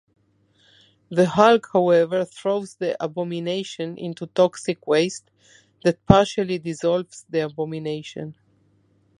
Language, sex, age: English, female, 50-59